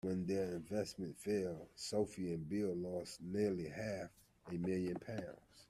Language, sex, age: English, male, 50-59